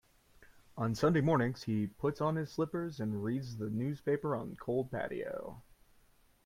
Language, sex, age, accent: English, male, 19-29, United States English